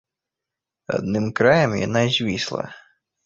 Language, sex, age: Belarusian, male, 19-29